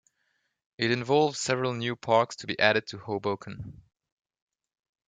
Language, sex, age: English, male, 19-29